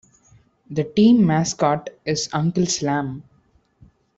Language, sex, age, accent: English, male, 19-29, India and South Asia (India, Pakistan, Sri Lanka)